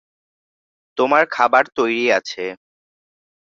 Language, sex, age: Bengali, male, under 19